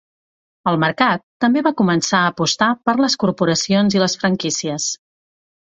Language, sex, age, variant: Catalan, female, 40-49, Central